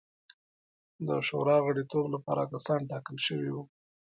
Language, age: Pashto, 30-39